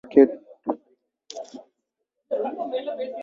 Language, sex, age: Tamil, male, 19-29